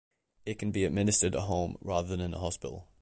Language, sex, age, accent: English, male, under 19, England English